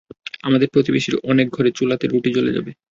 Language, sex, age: Bengali, male, 19-29